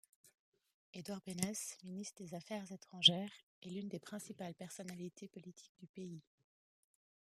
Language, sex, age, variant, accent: French, female, 30-39, Français d'Europe, Français de Suisse